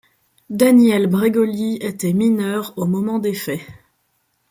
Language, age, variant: French, 19-29, Français de métropole